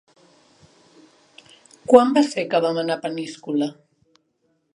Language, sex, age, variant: Catalan, female, 50-59, Central